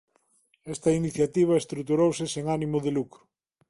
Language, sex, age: Galician, male, 40-49